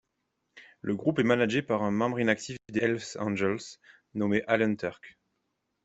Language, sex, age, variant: French, male, 19-29, Français de métropole